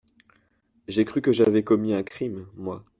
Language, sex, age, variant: French, male, 19-29, Français de métropole